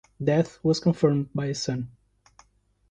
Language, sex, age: English, male, 30-39